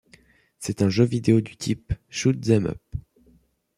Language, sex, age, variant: French, male, under 19, Français de métropole